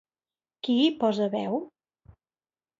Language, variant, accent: Catalan, Central, central